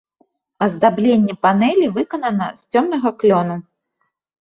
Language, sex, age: Belarusian, female, 30-39